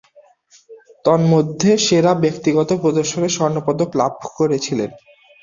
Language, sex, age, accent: Bengali, male, under 19, Standard Bengali